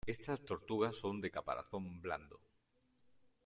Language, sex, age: Spanish, male, 40-49